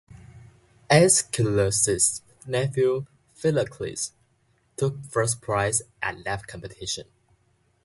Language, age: English, 19-29